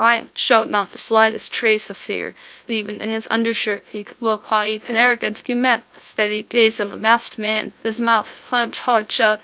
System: TTS, GlowTTS